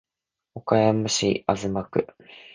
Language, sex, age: Japanese, male, 19-29